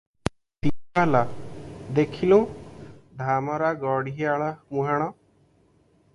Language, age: Odia, 19-29